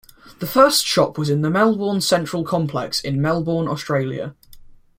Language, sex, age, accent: English, male, under 19, England English